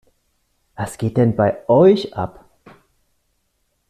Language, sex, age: German, male, 30-39